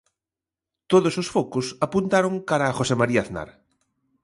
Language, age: Galician, 50-59